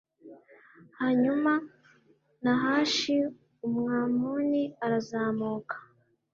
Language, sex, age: Kinyarwanda, female, under 19